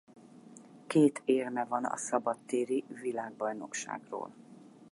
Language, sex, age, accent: Hungarian, female, 40-49, budapesti